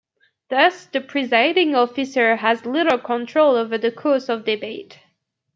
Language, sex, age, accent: English, female, 19-29, Canadian English